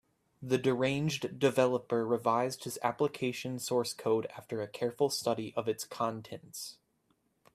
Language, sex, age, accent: English, male, 19-29, United States English